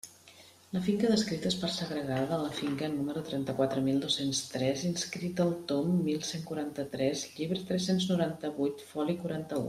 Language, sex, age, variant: Catalan, female, 50-59, Central